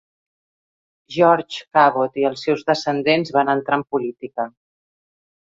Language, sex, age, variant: Catalan, female, 40-49, Central